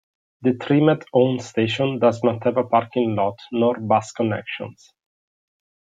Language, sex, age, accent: English, male, 19-29, England English